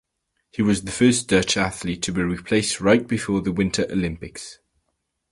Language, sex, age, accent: English, male, under 19, England English